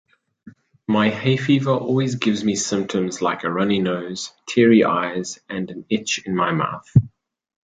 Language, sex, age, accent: English, male, 19-29, Southern African (South Africa, Zimbabwe, Namibia)